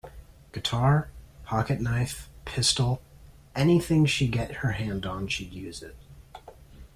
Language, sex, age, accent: English, male, 19-29, United States English